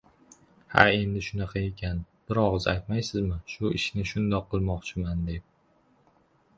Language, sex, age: Uzbek, male, 19-29